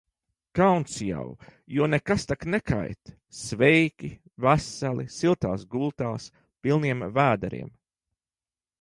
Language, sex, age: Latvian, male, 40-49